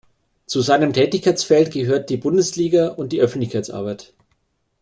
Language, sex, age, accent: German, male, 30-39, Deutschland Deutsch